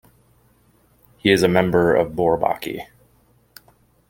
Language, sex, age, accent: English, male, 19-29, United States English